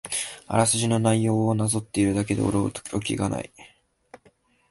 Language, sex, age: Japanese, male, 19-29